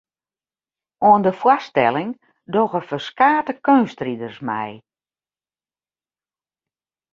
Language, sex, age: Western Frisian, female, 50-59